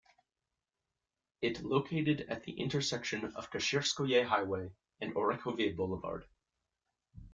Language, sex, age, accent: English, male, 19-29, United States English